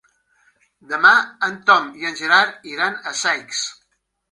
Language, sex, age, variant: Catalan, male, 60-69, Central